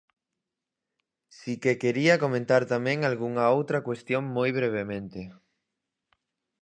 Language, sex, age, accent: Galician, male, 19-29, Normativo (estándar)